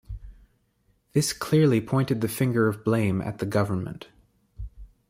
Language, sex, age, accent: English, male, 19-29, United States English